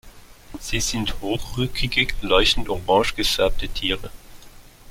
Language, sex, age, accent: German, male, 30-39, Schweizerdeutsch